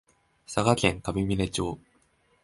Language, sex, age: Japanese, male, under 19